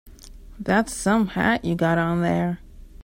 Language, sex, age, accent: English, female, 19-29, United States English